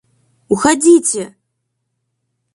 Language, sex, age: Russian, female, 19-29